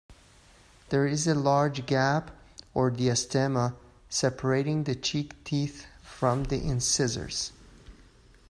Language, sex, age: English, male, 40-49